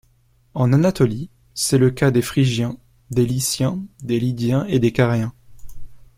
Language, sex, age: French, male, 19-29